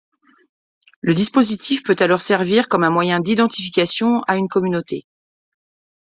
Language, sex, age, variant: French, female, 40-49, Français de métropole